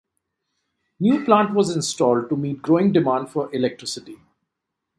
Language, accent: English, India and South Asia (India, Pakistan, Sri Lanka)